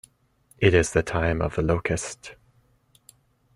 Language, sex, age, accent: English, male, 30-39, United States English